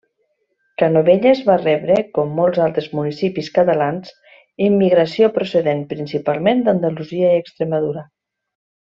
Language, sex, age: Catalan, female, 50-59